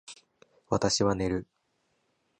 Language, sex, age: Japanese, male, 19-29